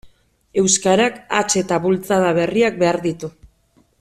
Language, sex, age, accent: Basque, female, 40-49, Mendebalekoa (Araba, Bizkaia, Gipuzkoako mendebaleko herri batzuk)